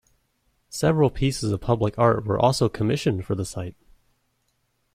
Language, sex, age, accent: English, female, 19-29, United States English